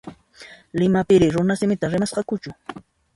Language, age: Puno Quechua, 50-59